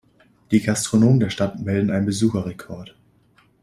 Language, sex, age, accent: German, male, under 19, Deutschland Deutsch